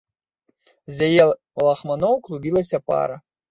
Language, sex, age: Belarusian, male, 30-39